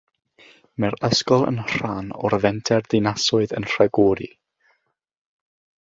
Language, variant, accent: Welsh, South-Eastern Welsh, Y Deyrnas Unedig Cymraeg